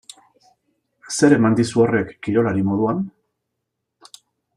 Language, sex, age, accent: Basque, male, 40-49, Mendebalekoa (Araba, Bizkaia, Gipuzkoako mendebaleko herri batzuk)